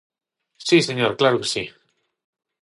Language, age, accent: Galician, 30-39, Central (gheada); Normativo (estándar); Neofalante